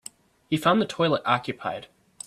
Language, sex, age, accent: English, female, under 19, United States English